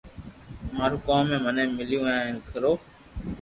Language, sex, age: Loarki, female, under 19